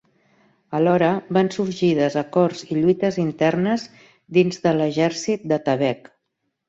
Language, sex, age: Catalan, female, 60-69